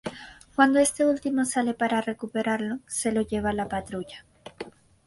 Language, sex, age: Spanish, female, 19-29